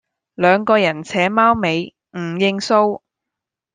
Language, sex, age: Cantonese, female, 19-29